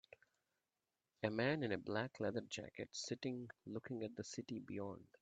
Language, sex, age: English, male, 40-49